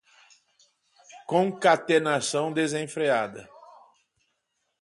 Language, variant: Portuguese, Portuguese (Brasil)